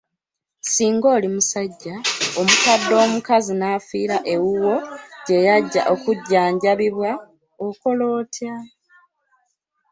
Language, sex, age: Ganda, female, 30-39